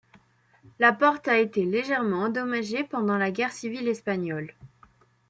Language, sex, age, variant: French, female, under 19, Français de métropole